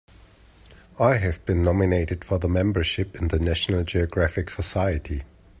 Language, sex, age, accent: English, male, 30-39, England English